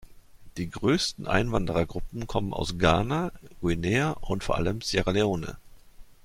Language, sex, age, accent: German, male, 50-59, Deutschland Deutsch